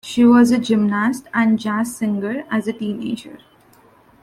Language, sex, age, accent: English, female, 19-29, India and South Asia (India, Pakistan, Sri Lanka)